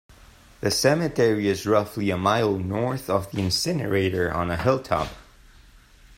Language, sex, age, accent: English, male, 19-29, United States English